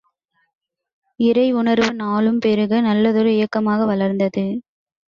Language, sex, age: Tamil, female, under 19